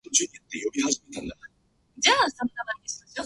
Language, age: Japanese, 30-39